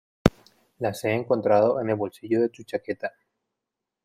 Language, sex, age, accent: Spanish, male, 19-29, Andino-Pacífico: Colombia, Perú, Ecuador, oeste de Bolivia y Venezuela andina